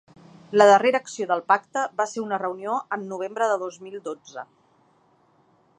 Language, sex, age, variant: Catalan, female, 40-49, Central